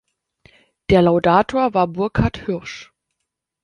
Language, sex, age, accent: German, female, 30-39, Deutschland Deutsch